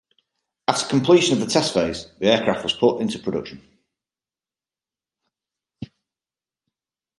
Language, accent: English, England English